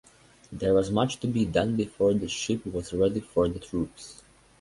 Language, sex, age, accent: English, male, 19-29, United States English